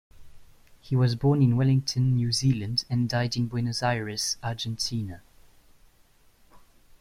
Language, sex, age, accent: English, male, 19-29, England English